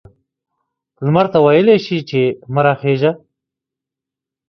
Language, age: Pashto, 30-39